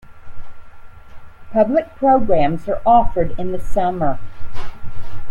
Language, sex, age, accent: English, female, 70-79, United States English